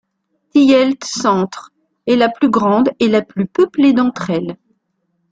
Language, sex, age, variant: French, female, 50-59, Français de métropole